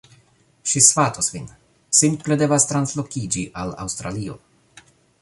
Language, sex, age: Esperanto, male, 40-49